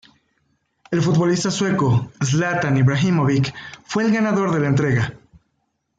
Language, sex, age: Spanish, male, 40-49